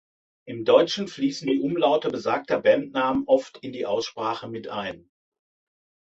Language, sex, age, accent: German, male, 60-69, Deutschland Deutsch